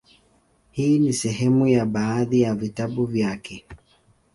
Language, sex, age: Swahili, male, 19-29